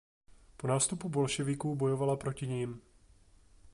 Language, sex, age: Czech, male, 30-39